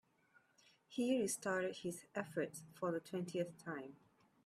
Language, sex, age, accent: English, female, 30-39, Malaysian English